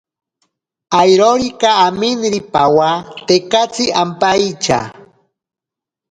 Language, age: Ashéninka Perené, 40-49